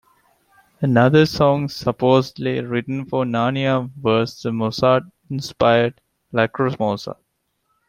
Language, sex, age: English, male, 19-29